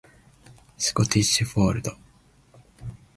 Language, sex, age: Japanese, male, 19-29